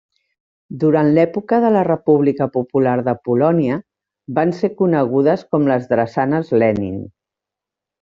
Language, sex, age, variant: Catalan, female, 50-59, Central